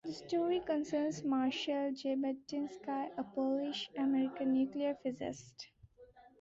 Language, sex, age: English, female, under 19